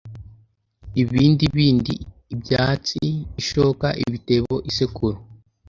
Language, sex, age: Kinyarwanda, male, under 19